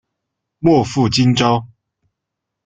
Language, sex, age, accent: Chinese, male, 19-29, 出生地：四川省